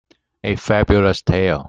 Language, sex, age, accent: English, male, 40-49, Hong Kong English